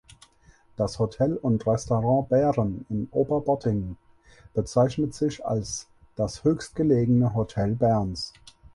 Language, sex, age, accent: German, male, 30-39, Deutschland Deutsch